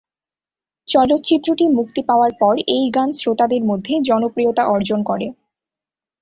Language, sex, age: Bengali, female, 19-29